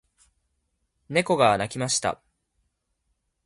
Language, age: Japanese, 19-29